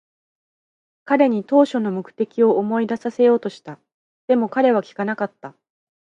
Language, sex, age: Japanese, female, 30-39